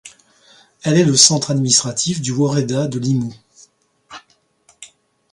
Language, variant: French, Français de métropole